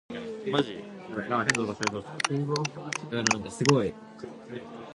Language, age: English, under 19